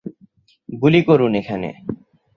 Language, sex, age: Bengali, male, 19-29